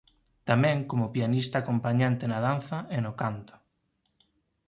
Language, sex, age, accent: Galician, male, 19-29, Oriental (común en zona oriental)